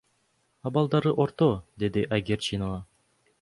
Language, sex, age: Kyrgyz, male, 19-29